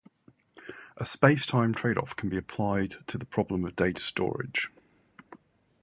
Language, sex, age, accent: English, male, 40-49, England English